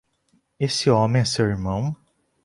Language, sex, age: Portuguese, male, 19-29